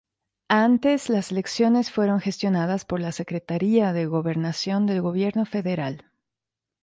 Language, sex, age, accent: Spanish, female, 40-49, México; Andino-Pacífico: Colombia, Perú, Ecuador, oeste de Bolivia y Venezuela andina